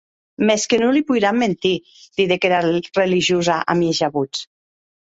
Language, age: Occitan, 50-59